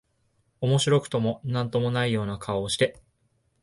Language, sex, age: Japanese, male, 19-29